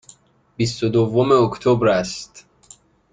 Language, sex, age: Persian, male, 19-29